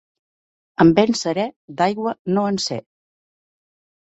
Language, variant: Catalan, Central